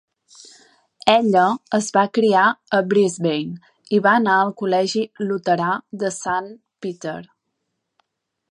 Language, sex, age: Catalan, female, 19-29